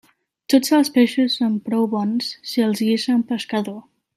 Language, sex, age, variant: Catalan, female, under 19, Central